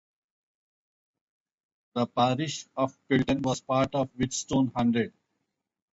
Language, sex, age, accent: English, male, 50-59, India and South Asia (India, Pakistan, Sri Lanka)